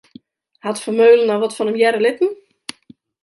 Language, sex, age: Western Frisian, female, 40-49